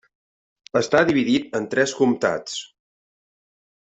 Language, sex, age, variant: Catalan, male, 40-49, Central